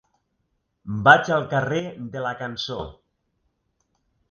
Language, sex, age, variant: Catalan, male, 50-59, Nord-Occidental